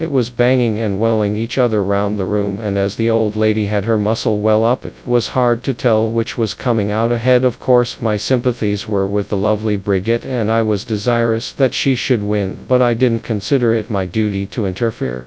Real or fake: fake